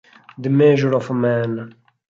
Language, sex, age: Italian, male, 19-29